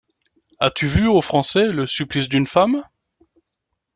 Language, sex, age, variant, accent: French, male, 30-39, Français d'Europe, Français de Belgique